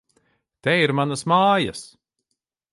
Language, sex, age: Latvian, male, 30-39